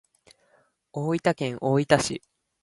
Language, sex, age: Japanese, male, 19-29